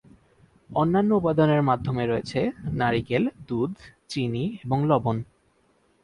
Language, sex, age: Bengali, male, 19-29